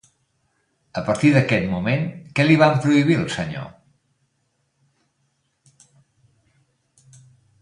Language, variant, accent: Catalan, Central, central